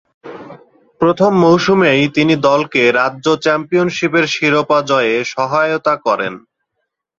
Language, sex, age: Bengali, male, 19-29